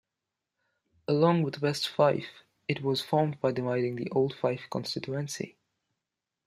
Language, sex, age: English, male, under 19